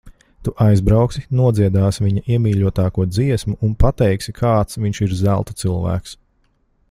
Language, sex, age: Latvian, male, 30-39